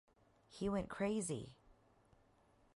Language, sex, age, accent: English, female, 30-39, United States English